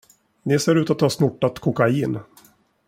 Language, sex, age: Swedish, male, 40-49